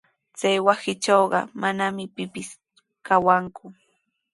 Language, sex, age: Sihuas Ancash Quechua, female, 19-29